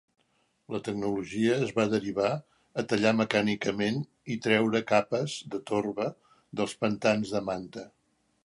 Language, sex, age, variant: Catalan, male, 70-79, Central